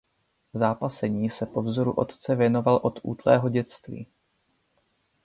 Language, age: Czech, 19-29